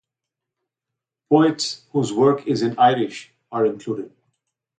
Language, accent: English, India and South Asia (India, Pakistan, Sri Lanka)